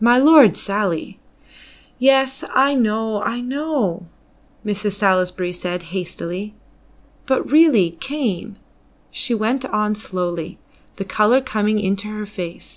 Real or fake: real